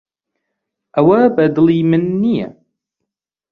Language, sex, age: Central Kurdish, male, 19-29